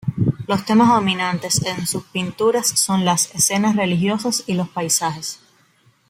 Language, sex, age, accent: Spanish, female, 19-29, Caribe: Cuba, Venezuela, Puerto Rico, República Dominicana, Panamá, Colombia caribeña, México caribeño, Costa del golfo de México